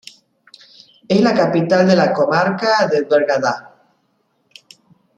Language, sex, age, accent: Spanish, female, 50-59, Rioplatense: Argentina, Uruguay, este de Bolivia, Paraguay